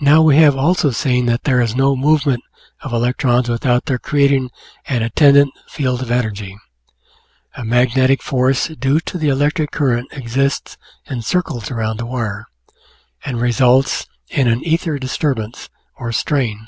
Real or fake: real